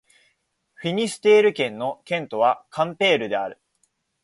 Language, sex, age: Japanese, male, 19-29